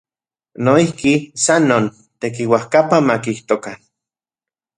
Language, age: Central Puebla Nahuatl, 30-39